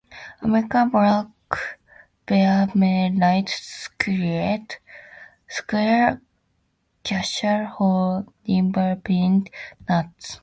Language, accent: English, United States English